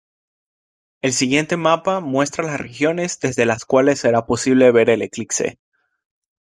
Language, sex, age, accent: Spanish, male, 30-39, Caribe: Cuba, Venezuela, Puerto Rico, República Dominicana, Panamá, Colombia caribeña, México caribeño, Costa del golfo de México